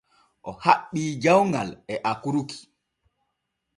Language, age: Borgu Fulfulde, 30-39